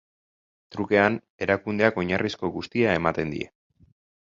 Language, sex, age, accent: Basque, male, 30-39, Mendebalekoa (Araba, Bizkaia, Gipuzkoako mendebaleko herri batzuk)